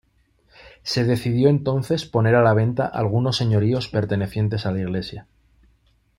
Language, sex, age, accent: Spanish, male, 30-39, España: Norte peninsular (Asturias, Castilla y León, Cantabria, País Vasco, Navarra, Aragón, La Rioja, Guadalajara, Cuenca)